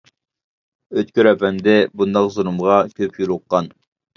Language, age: Uyghur, 19-29